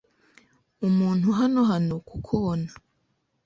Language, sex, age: Kinyarwanda, female, 19-29